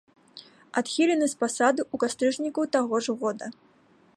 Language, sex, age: Belarusian, female, 19-29